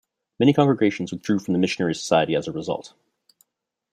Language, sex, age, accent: English, male, 30-39, Canadian English